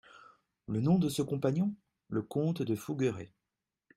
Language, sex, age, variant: French, male, 30-39, Français de métropole